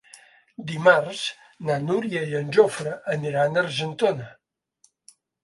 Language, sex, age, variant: Catalan, male, 70-79, Central